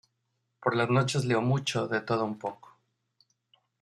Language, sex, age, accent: Spanish, male, 30-39, México